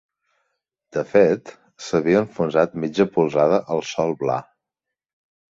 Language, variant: Catalan, Nord-Occidental